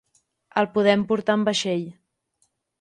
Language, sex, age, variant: Catalan, female, 19-29, Central